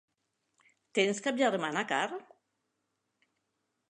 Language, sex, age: Catalan, male, 60-69